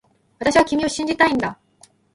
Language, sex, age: Japanese, female, 19-29